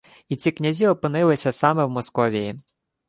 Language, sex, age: Ukrainian, male, 19-29